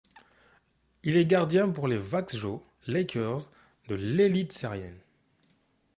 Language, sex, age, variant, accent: French, male, 19-29, Français des départements et régions d'outre-mer, Français de La Réunion